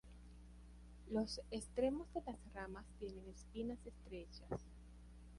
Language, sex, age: Spanish, female, 40-49